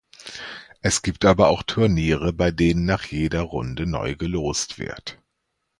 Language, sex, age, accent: German, male, 30-39, Deutschland Deutsch